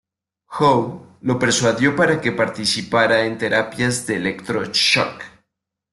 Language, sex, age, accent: Spanish, male, 19-29, México